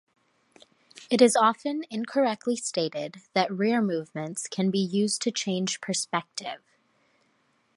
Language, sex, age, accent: English, female, 19-29, United States English